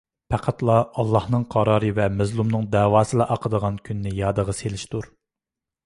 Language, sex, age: Uyghur, male, 19-29